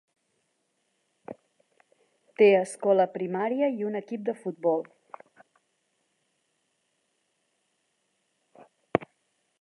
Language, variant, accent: Catalan, Central, central